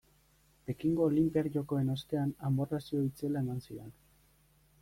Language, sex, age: Basque, male, 19-29